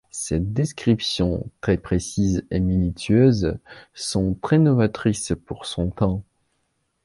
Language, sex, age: French, male, 19-29